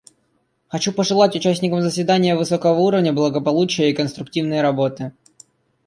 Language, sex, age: Russian, male, under 19